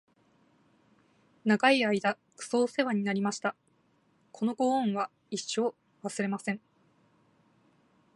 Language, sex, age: Japanese, female, 19-29